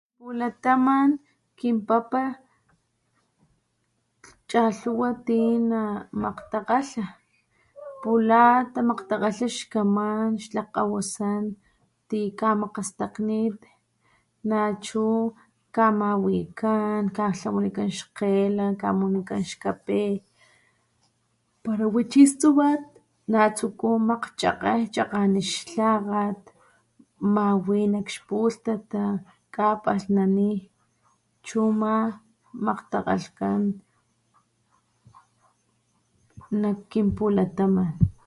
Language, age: Papantla Totonac, 30-39